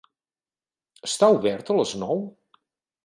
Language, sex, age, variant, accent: Catalan, male, 50-59, Central, Girona